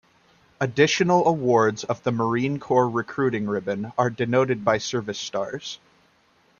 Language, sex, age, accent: English, male, 19-29, United States English